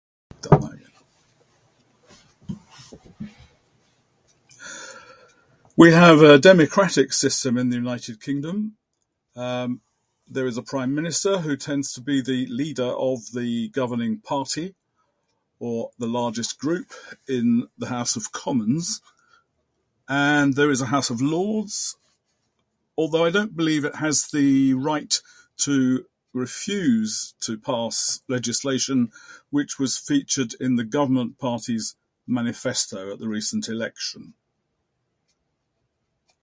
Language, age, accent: English, 70-79, England English